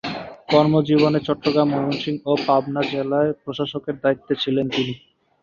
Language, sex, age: Bengali, male, 19-29